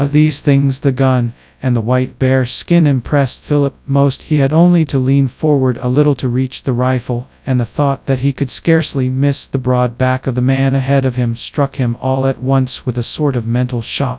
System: TTS, FastPitch